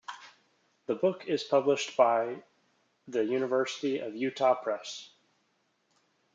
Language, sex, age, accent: English, male, 19-29, United States English